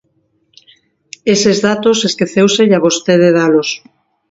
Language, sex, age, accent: Galician, female, 50-59, Oriental (común en zona oriental)